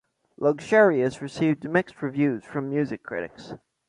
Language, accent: English, United States English